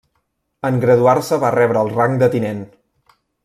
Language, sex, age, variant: Catalan, male, 19-29, Central